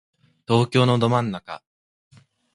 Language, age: Japanese, under 19